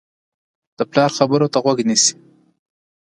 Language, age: Pashto, 19-29